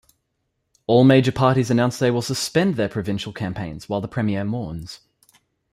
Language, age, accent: English, 19-29, Australian English